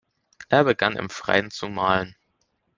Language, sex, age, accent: German, male, under 19, Deutschland Deutsch